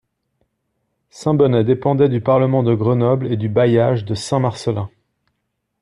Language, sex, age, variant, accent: French, male, 40-49, Français d'Europe, Français de Suisse